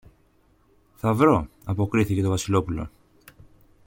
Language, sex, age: Greek, male, 30-39